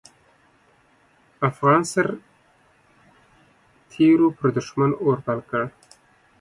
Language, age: Pashto, 30-39